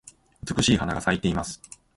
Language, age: Japanese, 40-49